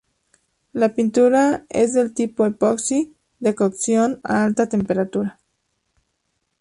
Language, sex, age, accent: Spanish, female, 19-29, México